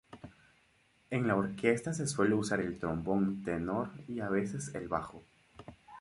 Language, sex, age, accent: Spanish, male, 19-29, América central